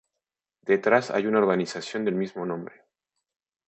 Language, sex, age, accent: Spanish, male, 30-39, México